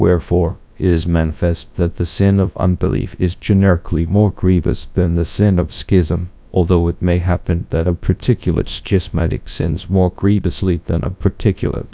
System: TTS, GradTTS